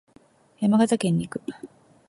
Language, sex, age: Japanese, female, 40-49